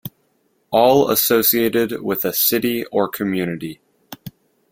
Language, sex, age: English, male, 19-29